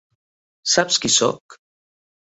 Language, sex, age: Catalan, female, 60-69